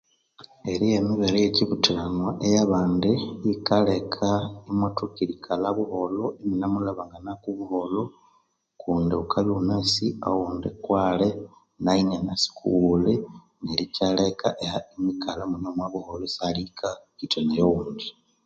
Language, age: Konzo, 19-29